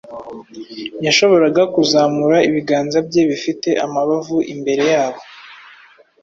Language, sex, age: Kinyarwanda, male, 19-29